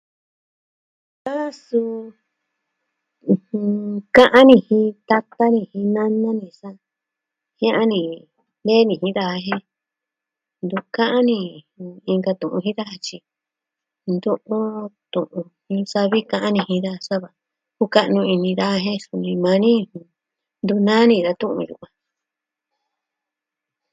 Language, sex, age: Southwestern Tlaxiaco Mixtec, female, 60-69